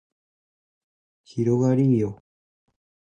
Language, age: Japanese, 19-29